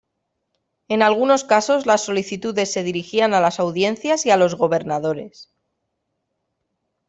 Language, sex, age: Spanish, female, 19-29